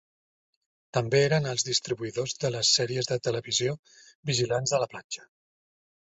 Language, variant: Catalan, Central